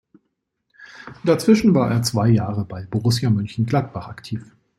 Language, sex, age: German, male, 30-39